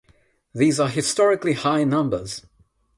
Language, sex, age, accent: English, male, 19-29, England English; India and South Asia (India, Pakistan, Sri Lanka)